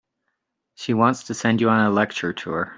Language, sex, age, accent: English, male, 40-49, United States English